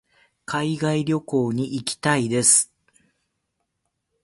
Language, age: Japanese, 50-59